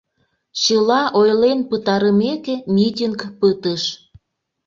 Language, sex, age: Mari, female, 40-49